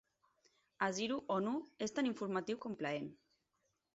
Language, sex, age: Catalan, female, 30-39